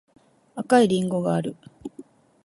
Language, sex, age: Japanese, female, 40-49